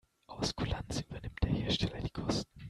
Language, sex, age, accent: German, male, 19-29, Deutschland Deutsch